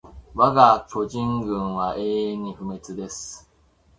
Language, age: Japanese, 40-49